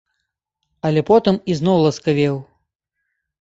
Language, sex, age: Belarusian, male, 19-29